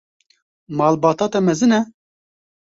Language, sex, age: Kurdish, male, 19-29